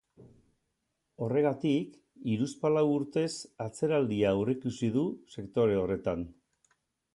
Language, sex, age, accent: Basque, male, 60-69, Mendebalekoa (Araba, Bizkaia, Gipuzkoako mendebaleko herri batzuk)